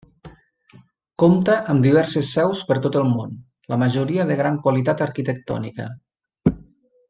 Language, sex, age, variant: Catalan, male, 40-49, Nord-Occidental